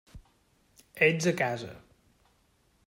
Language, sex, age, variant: Catalan, male, 40-49, Balear